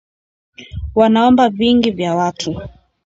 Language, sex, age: Swahili, female, 30-39